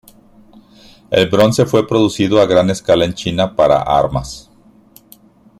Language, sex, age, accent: Spanish, male, 50-59, México